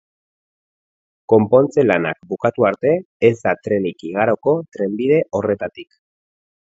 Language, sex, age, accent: Basque, male, 40-49, Erdialdekoa edo Nafarra (Gipuzkoa, Nafarroa)